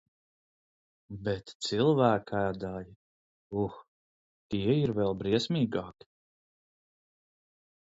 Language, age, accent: Latvian, 40-49, Kurzeme